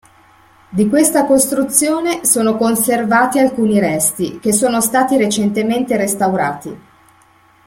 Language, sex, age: Italian, female, 50-59